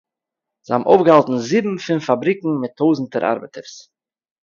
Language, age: Yiddish, 30-39